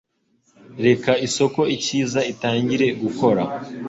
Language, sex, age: Kinyarwanda, male, 19-29